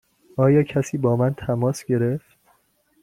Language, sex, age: Persian, male, 19-29